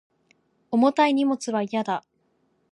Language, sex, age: Japanese, female, 19-29